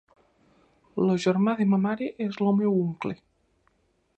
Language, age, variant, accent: Catalan, under 19, Nord-Occidental, nord-occidental